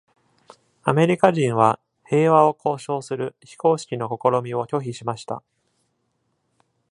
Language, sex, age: Japanese, male, 30-39